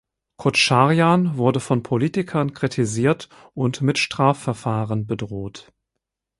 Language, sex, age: German, male, 50-59